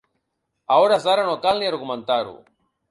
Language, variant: Catalan, Central